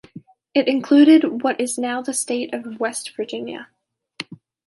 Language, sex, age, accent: English, female, 19-29, United States English